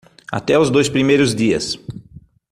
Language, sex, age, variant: Portuguese, male, 40-49, Portuguese (Brasil)